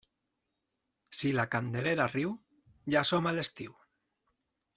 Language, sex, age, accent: Catalan, male, 30-39, valencià